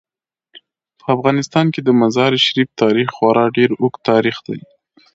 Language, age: Pashto, 19-29